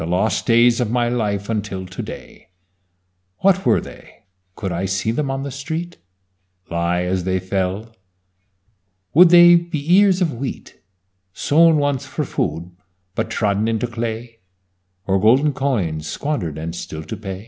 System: none